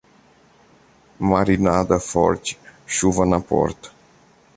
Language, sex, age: Portuguese, male, 30-39